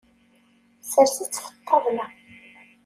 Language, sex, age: Kabyle, female, 19-29